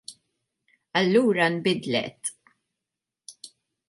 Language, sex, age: Maltese, female, 40-49